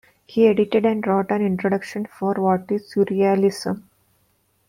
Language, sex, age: English, female, 40-49